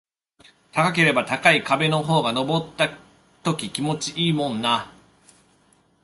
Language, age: Japanese, 40-49